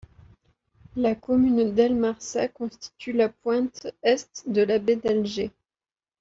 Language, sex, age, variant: French, female, 30-39, Français de métropole